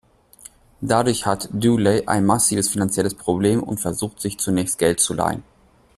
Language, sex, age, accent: German, male, 19-29, Deutschland Deutsch